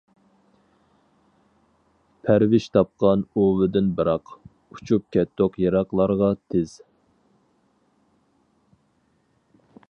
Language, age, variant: Uyghur, 30-39, ئۇيغۇر تىلى